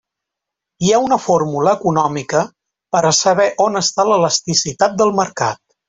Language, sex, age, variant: Catalan, male, 40-49, Central